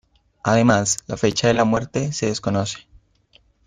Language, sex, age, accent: Spanish, male, under 19, Andino-Pacífico: Colombia, Perú, Ecuador, oeste de Bolivia y Venezuela andina